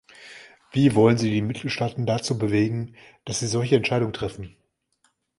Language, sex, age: German, male, 40-49